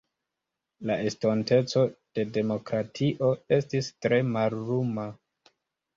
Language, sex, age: Esperanto, male, 19-29